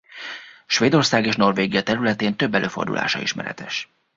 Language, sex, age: Hungarian, male, 30-39